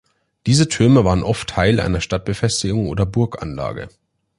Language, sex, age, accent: German, male, 19-29, Deutschland Deutsch